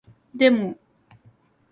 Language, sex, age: Japanese, female, 19-29